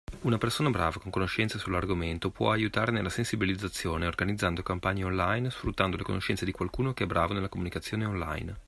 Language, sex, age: Italian, male, 30-39